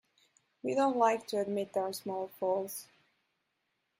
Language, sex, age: English, female, 19-29